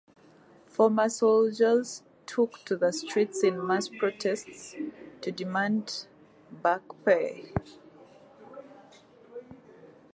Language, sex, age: English, female, 19-29